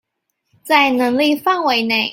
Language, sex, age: Chinese, female, 19-29